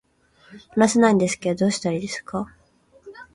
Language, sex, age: Japanese, female, 19-29